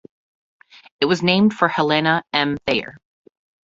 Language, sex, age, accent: English, female, 30-39, United States English